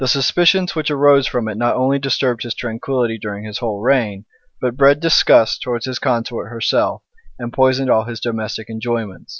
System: none